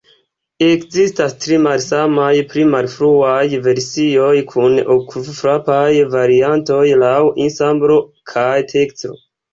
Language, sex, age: Esperanto, male, 19-29